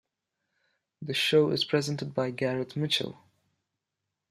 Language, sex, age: English, male, under 19